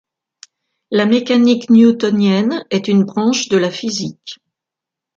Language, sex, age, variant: French, female, 60-69, Français de métropole